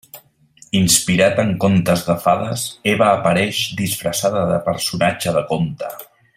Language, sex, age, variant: Catalan, male, 40-49, Central